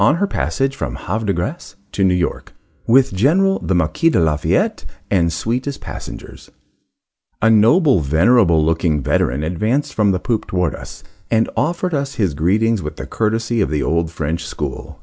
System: none